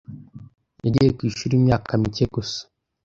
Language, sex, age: Kinyarwanda, male, under 19